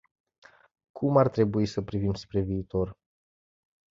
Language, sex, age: Romanian, male, 19-29